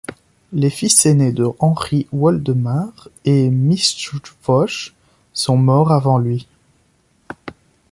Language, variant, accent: French, Français d'Europe, Français de Belgique